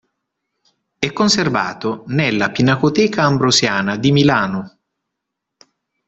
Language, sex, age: Italian, male, 30-39